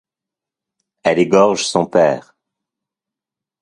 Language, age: French, 40-49